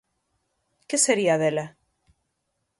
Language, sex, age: Galician, female, 30-39